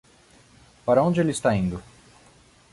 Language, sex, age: Portuguese, male, 19-29